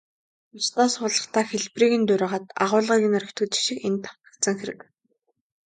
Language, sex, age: Mongolian, female, 19-29